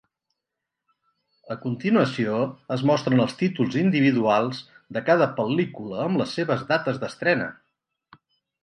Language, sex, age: Catalan, male, 50-59